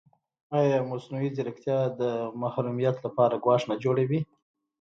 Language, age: Pashto, 30-39